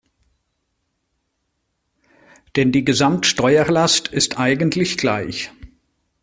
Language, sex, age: German, male, 40-49